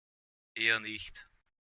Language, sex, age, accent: German, male, 30-39, Österreichisches Deutsch